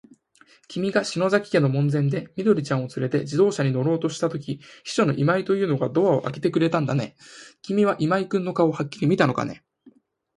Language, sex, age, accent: Japanese, male, 19-29, 標準語